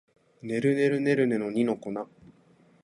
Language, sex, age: Japanese, male, 19-29